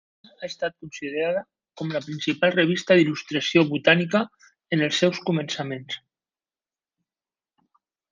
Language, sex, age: Catalan, male, 50-59